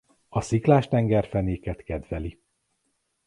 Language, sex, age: Hungarian, male, 30-39